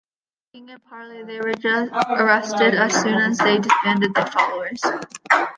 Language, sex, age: English, female, under 19